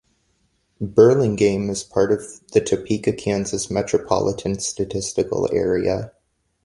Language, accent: English, United States English